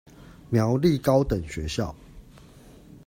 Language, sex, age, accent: Chinese, male, 30-39, 出生地：桃園市